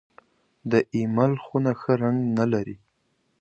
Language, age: Pashto, 19-29